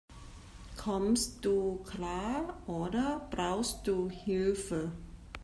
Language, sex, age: German, female, 40-49